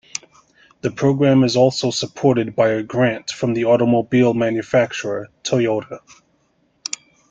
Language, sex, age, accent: English, male, 30-39, United States English